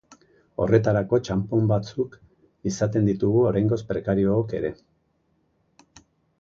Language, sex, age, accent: Basque, male, 50-59, Erdialdekoa edo Nafarra (Gipuzkoa, Nafarroa)